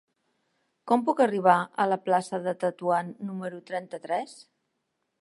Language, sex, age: Catalan, female, 60-69